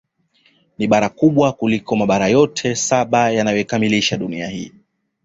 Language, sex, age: Swahili, male, 19-29